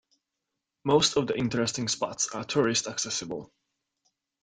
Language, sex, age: English, male, 19-29